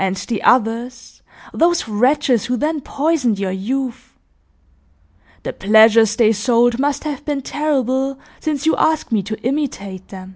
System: none